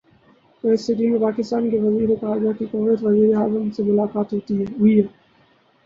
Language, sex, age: Urdu, male, 19-29